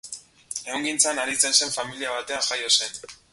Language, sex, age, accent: Basque, male, 19-29, Mendebalekoa (Araba, Bizkaia, Gipuzkoako mendebaleko herri batzuk)